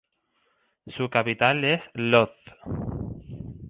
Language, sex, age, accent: Spanish, male, 19-29, España: Islas Canarias